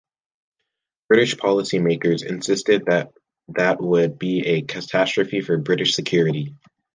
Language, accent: English, United States English